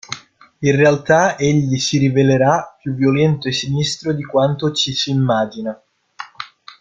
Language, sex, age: Italian, male, 19-29